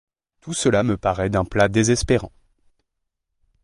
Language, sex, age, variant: French, male, 30-39, Français de métropole